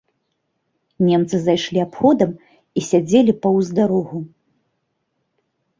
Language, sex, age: Belarusian, female, 40-49